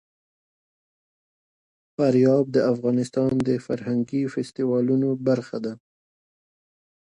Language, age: Pashto, 19-29